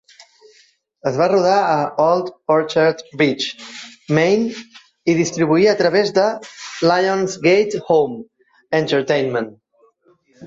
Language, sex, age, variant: Catalan, male, 30-39, Central